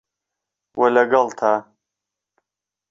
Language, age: Central Kurdish, 19-29